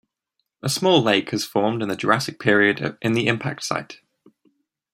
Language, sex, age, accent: English, male, 19-29, England English